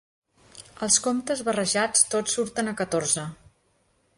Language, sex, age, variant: Catalan, female, 40-49, Central